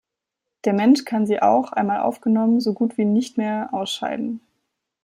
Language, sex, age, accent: German, female, 19-29, Deutschland Deutsch